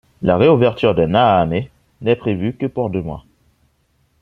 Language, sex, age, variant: French, male, under 19, Français des départements et régions d'outre-mer